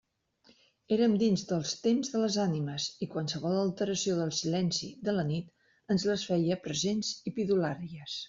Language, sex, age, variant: Catalan, female, 50-59, Central